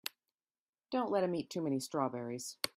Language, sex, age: English, female, 40-49